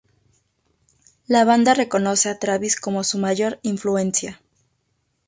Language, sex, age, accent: Spanish, female, 19-29, México